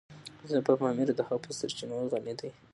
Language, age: Pashto, 19-29